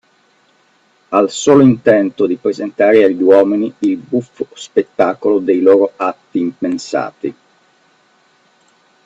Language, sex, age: Italian, male, 40-49